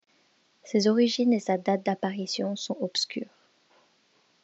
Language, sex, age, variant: French, female, under 19, Français de métropole